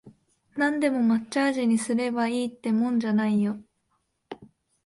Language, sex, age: Japanese, female, 19-29